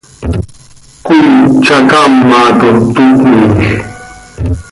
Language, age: Seri, 40-49